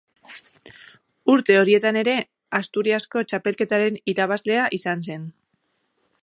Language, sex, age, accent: Basque, female, 30-39, Erdialdekoa edo Nafarra (Gipuzkoa, Nafarroa)